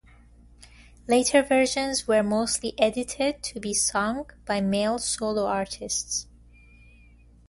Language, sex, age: English, female, 30-39